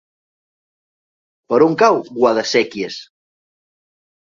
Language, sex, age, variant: Catalan, male, 30-39, Central